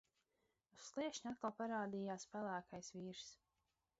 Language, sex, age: Latvian, female, 30-39